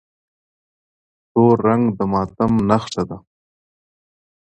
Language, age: Pashto, 30-39